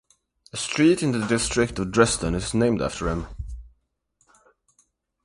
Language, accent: English, United States English; England English